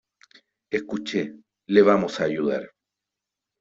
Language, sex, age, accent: Spanish, male, 30-39, Chileno: Chile, Cuyo